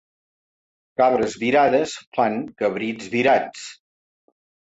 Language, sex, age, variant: Catalan, male, 60-69, Central